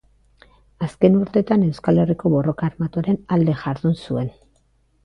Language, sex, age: Basque, female, 40-49